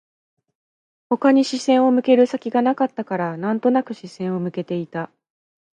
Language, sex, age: Japanese, female, 30-39